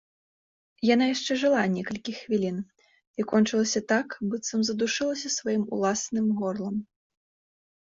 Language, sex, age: Belarusian, female, 19-29